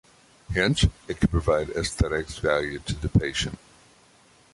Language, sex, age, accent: English, male, 60-69, United States English